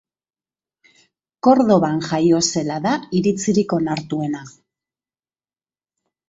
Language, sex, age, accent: Basque, female, 50-59, Mendebalekoa (Araba, Bizkaia, Gipuzkoako mendebaleko herri batzuk)